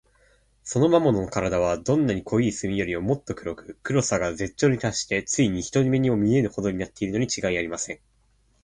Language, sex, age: Japanese, male, 19-29